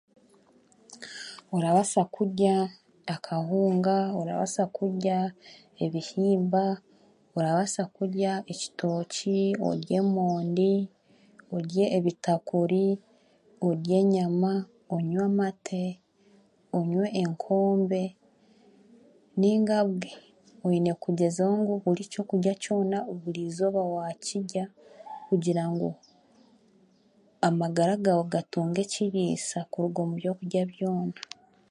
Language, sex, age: Chiga, female, 19-29